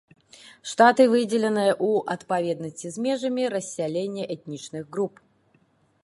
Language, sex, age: Belarusian, female, 30-39